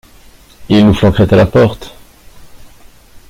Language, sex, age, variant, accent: French, male, 50-59, Français d'Europe, Français de Belgique